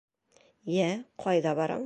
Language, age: Bashkir, 60-69